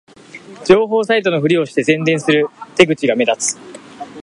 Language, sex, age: Japanese, male, 19-29